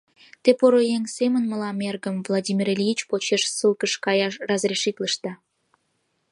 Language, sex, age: Mari, female, under 19